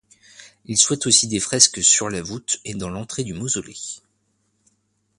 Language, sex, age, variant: French, male, 30-39, Français de métropole